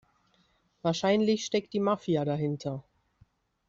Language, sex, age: German, female, 30-39